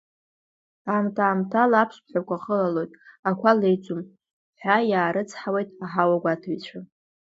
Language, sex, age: Abkhazian, female, 30-39